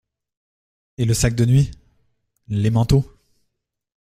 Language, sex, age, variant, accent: French, male, 19-29, Français d'Amérique du Nord, Français du Canada